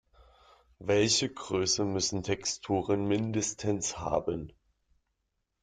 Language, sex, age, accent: German, male, 19-29, Deutschland Deutsch